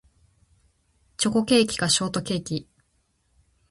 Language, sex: Japanese, female